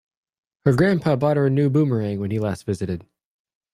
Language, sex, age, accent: English, male, 30-39, United States English